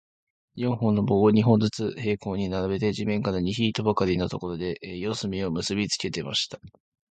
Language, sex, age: Japanese, male, 19-29